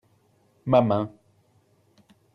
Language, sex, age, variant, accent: French, male, 30-39, Français d'Europe, Français de Belgique